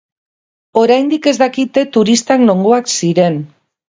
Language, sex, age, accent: Basque, female, 60-69, Mendebalekoa (Araba, Bizkaia, Gipuzkoako mendebaleko herri batzuk)